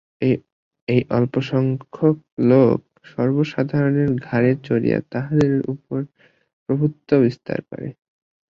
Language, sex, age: Bengali, male, under 19